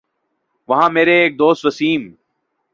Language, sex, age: Urdu, male, 19-29